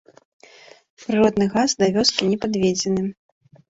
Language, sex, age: Belarusian, female, 30-39